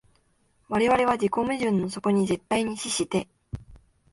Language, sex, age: Japanese, female, 19-29